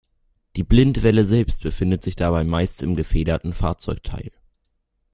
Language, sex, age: German, male, under 19